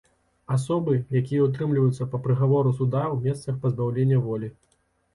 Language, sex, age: Belarusian, male, 30-39